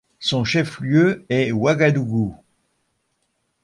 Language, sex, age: French, male, 70-79